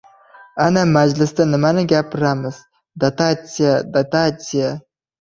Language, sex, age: Uzbek, male, under 19